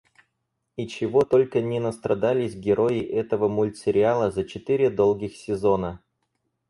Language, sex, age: Russian, male, 19-29